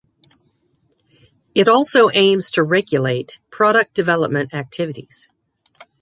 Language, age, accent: English, 60-69, United States English